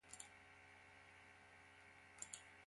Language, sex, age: Basque, female, 40-49